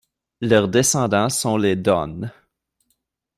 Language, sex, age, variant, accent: French, male, 19-29, Français d'Amérique du Nord, Français du Canada